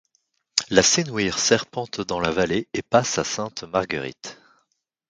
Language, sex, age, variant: French, male, 30-39, Français de métropole